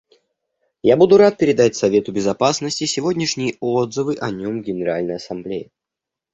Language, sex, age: Russian, male, under 19